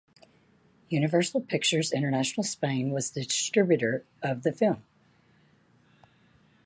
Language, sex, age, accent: English, female, 40-49, United States English